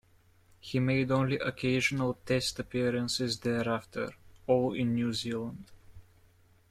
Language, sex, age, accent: English, male, under 19, England English